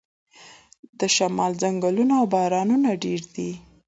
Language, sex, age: Pashto, female, 19-29